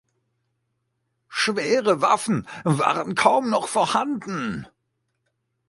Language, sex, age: German, male, 40-49